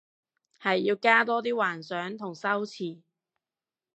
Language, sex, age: Cantonese, female, 19-29